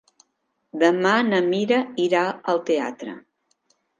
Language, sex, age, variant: Catalan, female, 50-59, Central